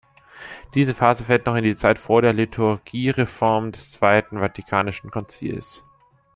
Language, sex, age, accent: German, male, under 19, Deutschland Deutsch